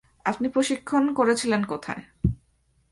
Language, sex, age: Bengali, female, 19-29